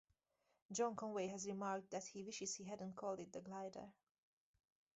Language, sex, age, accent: English, female, 19-29, United States English